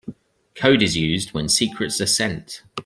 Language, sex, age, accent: English, male, 30-39, England English